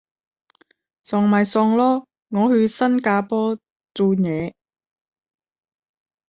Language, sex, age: Cantonese, female, 30-39